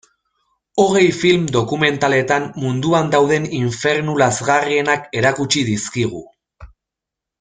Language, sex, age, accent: Basque, male, 30-39, Mendebalekoa (Araba, Bizkaia, Gipuzkoako mendebaleko herri batzuk)